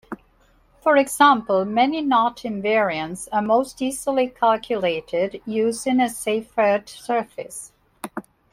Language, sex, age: English, female, 60-69